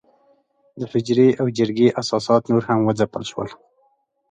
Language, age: Pashto, 19-29